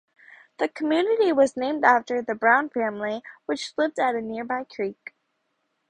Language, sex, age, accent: English, female, under 19, United States English